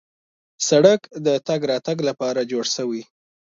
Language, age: Pashto, 19-29